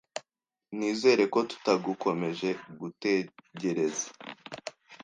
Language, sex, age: Kinyarwanda, male, under 19